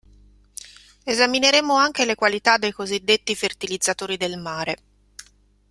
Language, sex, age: Italian, female, 50-59